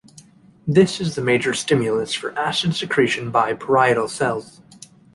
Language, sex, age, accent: English, male, 19-29, United States English